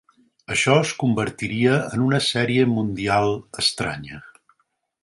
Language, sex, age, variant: Catalan, male, 60-69, Central